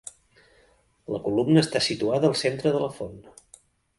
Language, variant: Catalan, Central